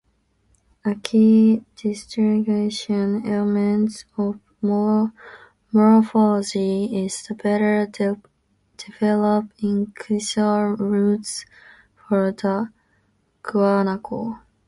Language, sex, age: English, female, under 19